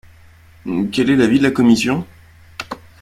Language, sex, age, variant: French, male, 30-39, Français de métropole